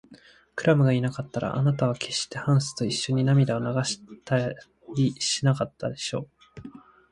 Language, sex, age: Japanese, male, 19-29